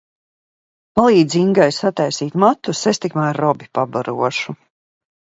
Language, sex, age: Latvian, female, 50-59